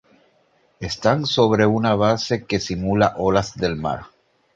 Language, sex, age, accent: Spanish, male, 40-49, Caribe: Cuba, Venezuela, Puerto Rico, República Dominicana, Panamá, Colombia caribeña, México caribeño, Costa del golfo de México